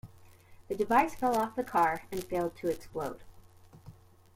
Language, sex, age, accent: English, female, 30-39, United States English